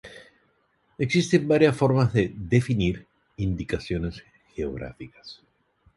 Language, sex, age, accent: Spanish, male, 50-59, Andino-Pacífico: Colombia, Perú, Ecuador, oeste de Bolivia y Venezuela andina